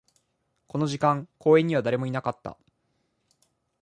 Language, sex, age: Japanese, male, 19-29